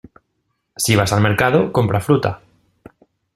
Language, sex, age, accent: Spanish, male, 19-29, España: Centro-Sur peninsular (Madrid, Toledo, Castilla-La Mancha)